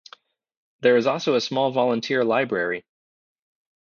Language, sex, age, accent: English, male, 30-39, United States English